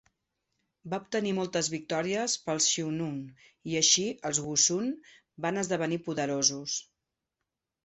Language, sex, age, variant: Catalan, female, 50-59, Central